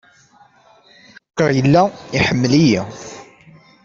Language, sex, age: Kabyle, male, 30-39